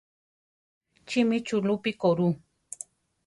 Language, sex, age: Central Tarahumara, female, 50-59